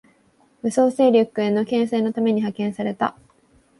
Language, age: Japanese, 19-29